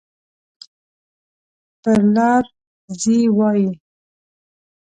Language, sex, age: Pashto, female, 19-29